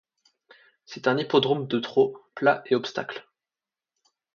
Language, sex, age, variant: French, male, 19-29, Français de métropole